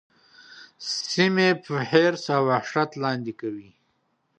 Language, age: Pashto, 40-49